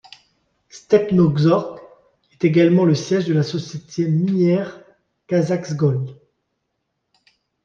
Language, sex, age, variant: French, male, 30-39, Français de métropole